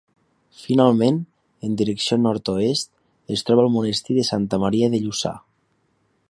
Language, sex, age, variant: Catalan, male, 19-29, Nord-Occidental